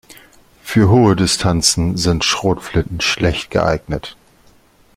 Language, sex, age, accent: German, male, 40-49, Deutschland Deutsch